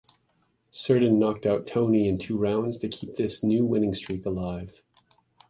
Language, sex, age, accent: English, male, 40-49, United States English